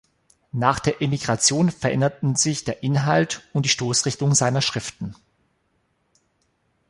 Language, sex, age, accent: German, male, 40-49, Deutschland Deutsch